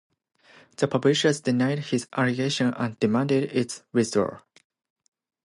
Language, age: English, 19-29